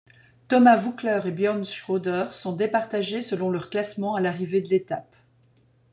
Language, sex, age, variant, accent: French, female, 40-49, Français d'Europe, Français de Belgique